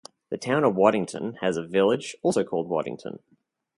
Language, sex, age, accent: English, male, 19-29, Australian English